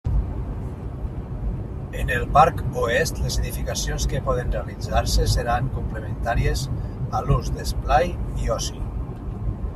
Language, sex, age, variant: Catalan, male, 40-49, Nord-Occidental